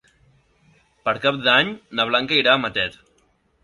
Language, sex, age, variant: Catalan, male, 19-29, Central